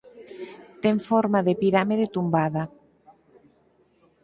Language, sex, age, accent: Galician, female, 50-59, Normativo (estándar)